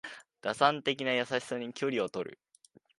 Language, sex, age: Japanese, male, 19-29